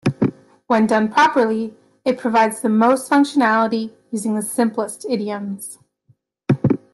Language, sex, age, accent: English, female, 19-29, Canadian English